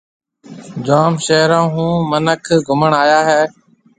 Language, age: Marwari (Pakistan), 40-49